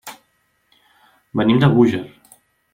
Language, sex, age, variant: Catalan, male, 19-29, Central